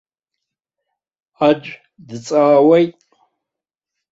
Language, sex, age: Abkhazian, male, 60-69